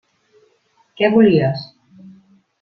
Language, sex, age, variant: Catalan, female, 50-59, Central